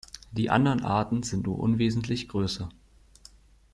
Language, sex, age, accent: German, male, under 19, Deutschland Deutsch